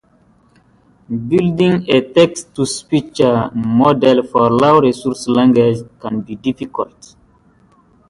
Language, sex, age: English, male, 30-39